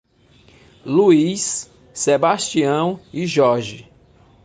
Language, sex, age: Portuguese, male, 40-49